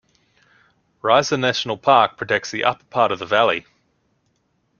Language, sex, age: English, male, 19-29